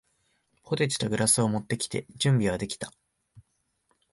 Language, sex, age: Japanese, male, 19-29